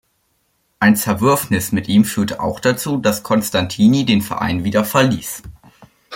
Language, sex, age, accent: German, male, under 19, Deutschland Deutsch